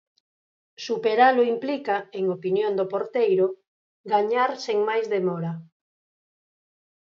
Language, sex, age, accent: Galician, female, 50-59, Normativo (estándar)